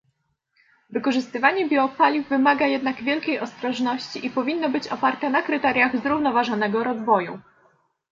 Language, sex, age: Polish, female, 19-29